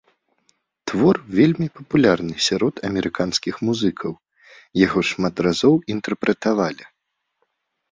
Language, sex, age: Belarusian, male, 19-29